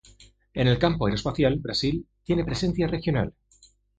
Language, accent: Spanish, España: Centro-Sur peninsular (Madrid, Toledo, Castilla-La Mancha)